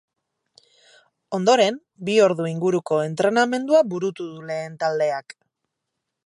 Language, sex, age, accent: Basque, female, 30-39, Erdialdekoa edo Nafarra (Gipuzkoa, Nafarroa)